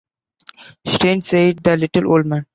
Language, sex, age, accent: English, male, 19-29, India and South Asia (India, Pakistan, Sri Lanka)